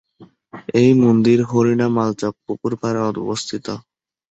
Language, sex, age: Bengali, male, 19-29